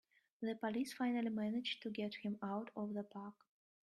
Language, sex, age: English, female, 19-29